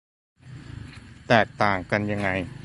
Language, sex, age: Thai, male, 40-49